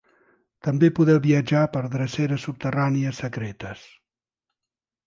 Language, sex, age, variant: Catalan, male, 60-69, Central